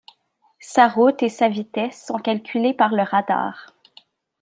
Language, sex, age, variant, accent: French, female, 19-29, Français d'Amérique du Nord, Français du Canada